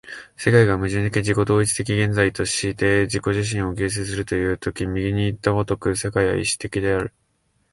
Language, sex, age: Japanese, male, 19-29